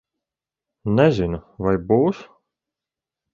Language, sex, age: Latvian, male, 30-39